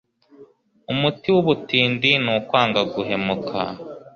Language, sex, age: Kinyarwanda, male, 19-29